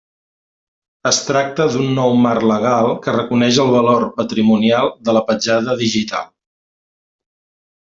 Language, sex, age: Catalan, male, 40-49